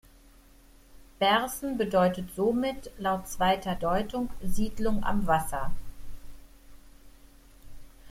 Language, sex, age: German, female, 50-59